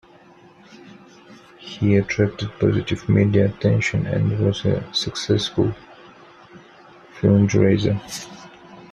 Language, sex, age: English, male, 30-39